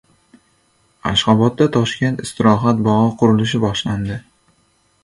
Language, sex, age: Uzbek, male, 19-29